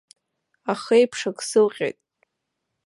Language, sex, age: Abkhazian, female, under 19